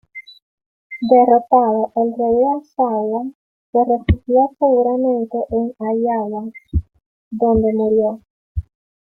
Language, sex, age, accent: Spanish, female, 30-39, Andino-Pacífico: Colombia, Perú, Ecuador, oeste de Bolivia y Venezuela andina